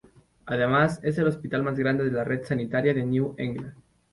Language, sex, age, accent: Spanish, male, 19-29, México